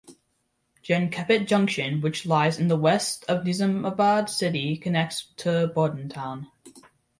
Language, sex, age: English, male, under 19